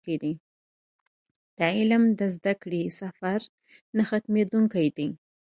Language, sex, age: Pashto, female, 30-39